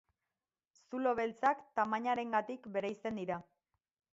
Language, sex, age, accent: Basque, female, 30-39, Erdialdekoa edo Nafarra (Gipuzkoa, Nafarroa)